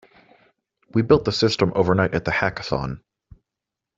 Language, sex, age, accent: English, male, 19-29, United States English